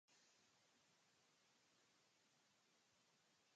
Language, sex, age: Spanish, male, under 19